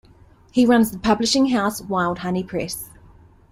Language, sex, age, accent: English, female, 30-39, New Zealand English